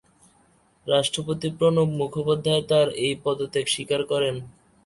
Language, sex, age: Bengali, male, 19-29